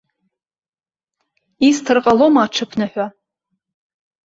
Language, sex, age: Abkhazian, female, 30-39